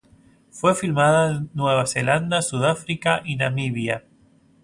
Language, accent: Spanish, Rioplatense: Argentina, Uruguay, este de Bolivia, Paraguay